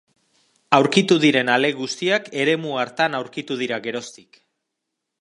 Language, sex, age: Basque, male, 30-39